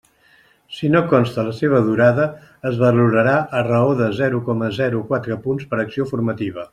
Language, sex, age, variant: Catalan, male, 60-69, Central